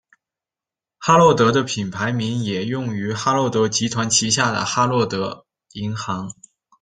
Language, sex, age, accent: Chinese, male, 19-29, 出生地：山西省